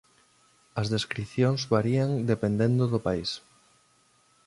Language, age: Galician, 30-39